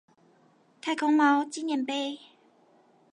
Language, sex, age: Chinese, female, 19-29